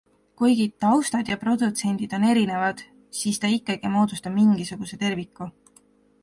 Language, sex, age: Estonian, female, 19-29